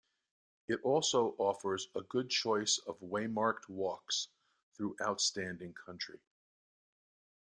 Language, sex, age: English, male, 60-69